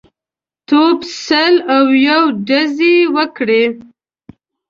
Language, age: Pashto, 19-29